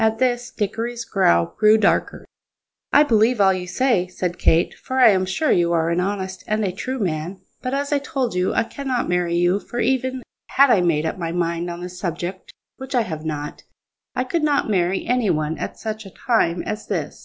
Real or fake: real